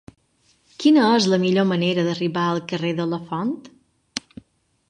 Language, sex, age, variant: Catalan, female, 40-49, Balear